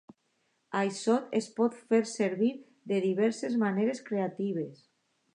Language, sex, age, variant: Catalan, female, under 19, Alacantí